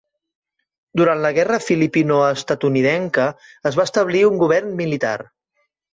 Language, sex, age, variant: Catalan, male, 30-39, Central